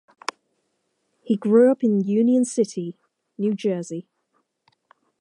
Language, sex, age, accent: English, female, 19-29, England English